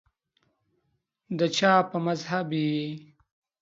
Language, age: Pashto, 19-29